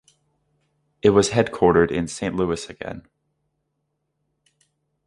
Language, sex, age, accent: English, male, 19-29, United States English